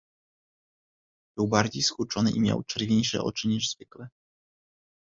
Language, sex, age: Polish, male, 30-39